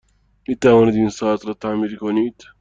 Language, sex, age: Persian, male, 19-29